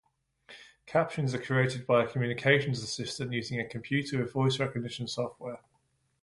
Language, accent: English, England English